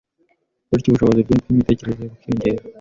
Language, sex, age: Kinyarwanda, male, 19-29